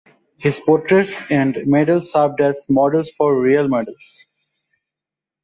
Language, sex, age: English, male, 30-39